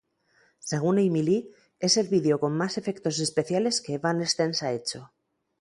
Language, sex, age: Spanish, female, 40-49